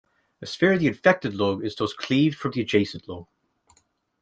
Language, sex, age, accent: English, male, 19-29, Irish English